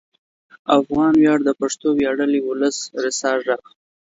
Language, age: Pashto, 19-29